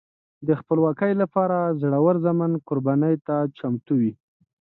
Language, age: Pashto, 30-39